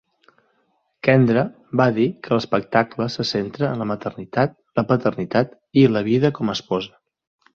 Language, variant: Catalan, Central